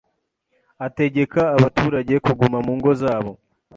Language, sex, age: Kinyarwanda, male, 19-29